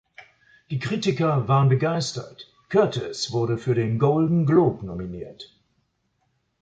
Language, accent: German, Deutschland Deutsch